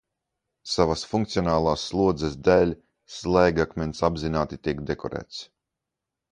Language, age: Latvian, 19-29